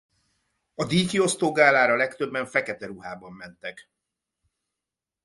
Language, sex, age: Hungarian, male, 50-59